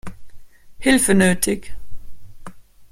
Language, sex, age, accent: German, female, 19-29, Österreichisches Deutsch